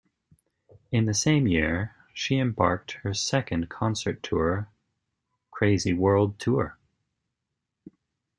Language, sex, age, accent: English, male, 30-39, United States English